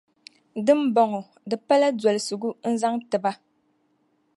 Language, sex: Dagbani, female